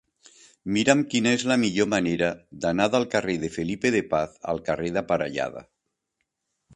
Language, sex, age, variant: Catalan, male, 60-69, Central